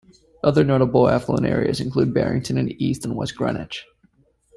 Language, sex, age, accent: English, male, 30-39, United States English